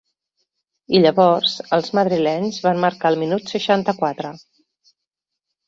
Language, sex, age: Catalan, female, 40-49